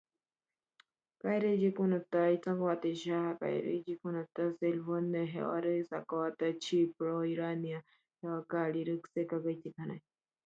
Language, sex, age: Spanish, female, 19-29